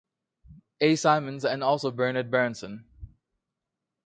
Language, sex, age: English, male, 19-29